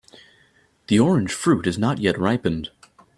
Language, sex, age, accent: English, male, 19-29, United States English